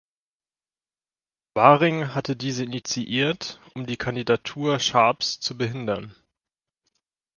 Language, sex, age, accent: German, male, 19-29, Deutschland Deutsch